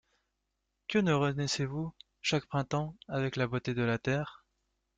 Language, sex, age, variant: French, male, 19-29, Français de métropole